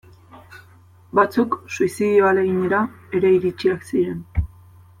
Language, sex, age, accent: Basque, female, 19-29, Mendebalekoa (Araba, Bizkaia, Gipuzkoako mendebaleko herri batzuk)